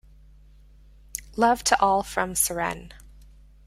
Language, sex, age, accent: English, female, 30-39, United States English